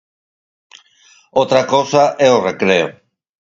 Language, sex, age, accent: Galician, male, 40-49, Normativo (estándar)